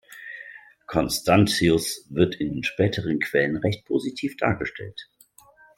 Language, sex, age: German, male, 40-49